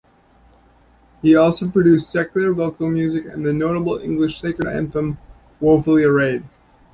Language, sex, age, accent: English, male, 40-49, Canadian English